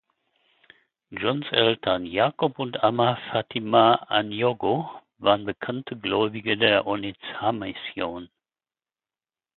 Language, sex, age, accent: German, male, 60-69, Deutschland Deutsch